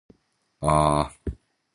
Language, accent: Japanese, 日本人